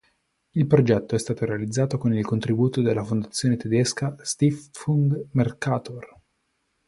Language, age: Italian, 19-29